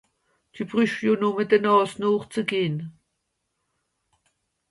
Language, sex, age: Swiss German, female, 60-69